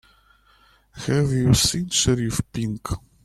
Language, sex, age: English, male, 40-49